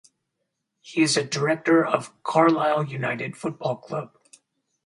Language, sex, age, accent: English, male, 40-49, United States English